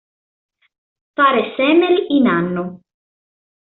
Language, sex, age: Italian, female, 19-29